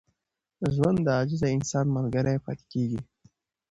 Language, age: Pashto, 19-29